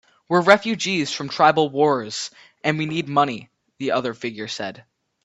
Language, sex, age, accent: English, male, under 19, Canadian English